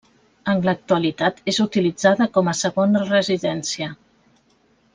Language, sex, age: Catalan, female, 40-49